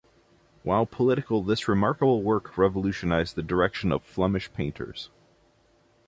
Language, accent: English, United States English